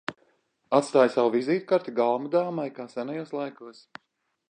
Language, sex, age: Latvian, male, 40-49